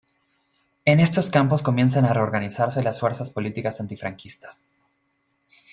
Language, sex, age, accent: Spanish, male, 19-29, Rioplatense: Argentina, Uruguay, este de Bolivia, Paraguay